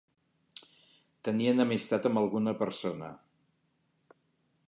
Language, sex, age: Catalan, male, 50-59